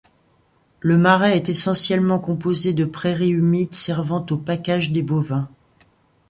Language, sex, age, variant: French, female, 60-69, Français de métropole